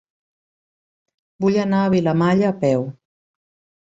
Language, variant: Catalan, Central